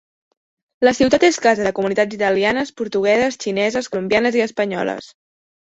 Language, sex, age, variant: Catalan, female, under 19, Central